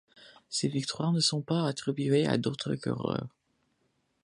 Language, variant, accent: French, Français d'Amérique du Nord, Français du Canada